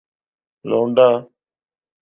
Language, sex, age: Urdu, female, 19-29